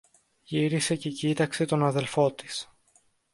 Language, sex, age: Greek, male, under 19